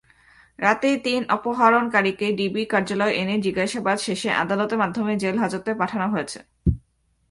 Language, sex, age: Bengali, female, 19-29